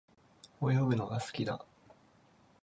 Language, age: Japanese, 30-39